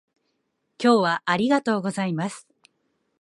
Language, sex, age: Japanese, female, 40-49